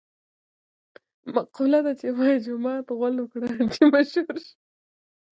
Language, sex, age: Pashto, female, under 19